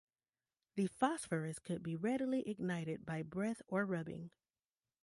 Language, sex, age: English, female, 30-39